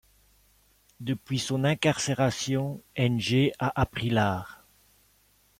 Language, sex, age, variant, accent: French, male, 50-59, Français d'Europe, Français de Belgique